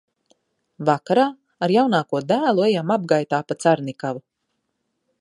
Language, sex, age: Latvian, female, 30-39